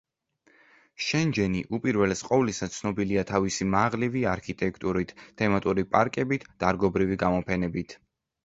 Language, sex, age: Georgian, male, under 19